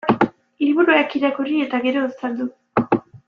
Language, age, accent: Basque, under 19, Mendebalekoa (Araba, Bizkaia, Gipuzkoako mendebaleko herri batzuk)